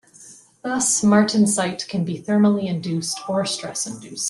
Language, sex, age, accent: English, female, 30-39, Canadian English